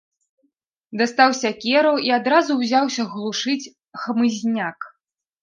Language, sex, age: Belarusian, female, 30-39